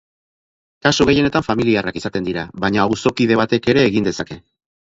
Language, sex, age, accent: Basque, male, 50-59, Erdialdekoa edo Nafarra (Gipuzkoa, Nafarroa)